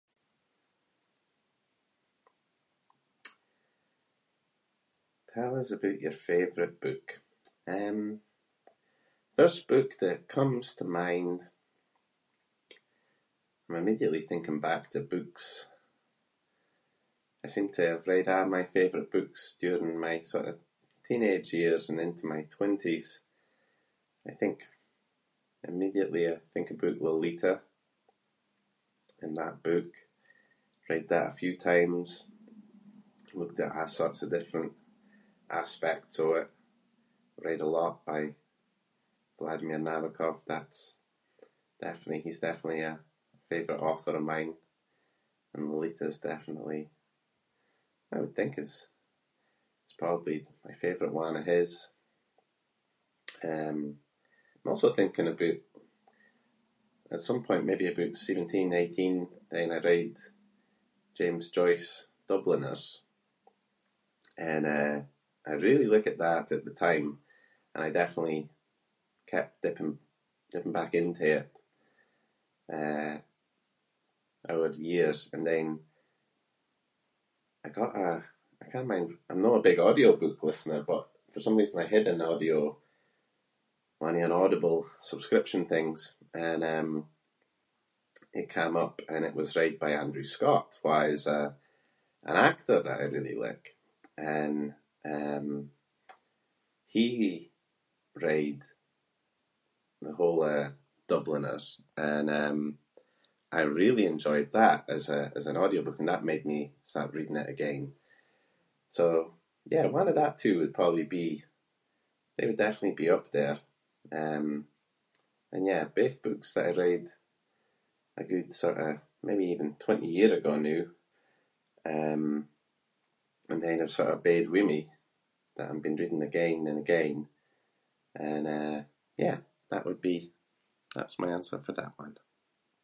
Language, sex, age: Scots, male, 30-39